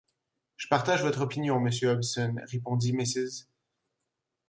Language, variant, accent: French, Français d'Amérique du Nord, Français du Canada